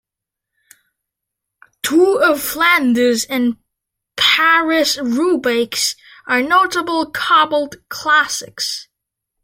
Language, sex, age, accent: English, male, under 19, United States English